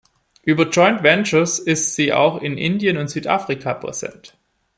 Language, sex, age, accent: German, male, 19-29, Deutschland Deutsch